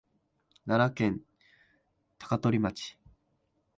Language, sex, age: Japanese, male, 19-29